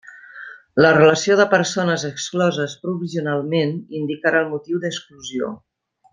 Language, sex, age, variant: Catalan, female, 50-59, Central